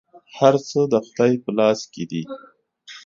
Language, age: Pashto, 50-59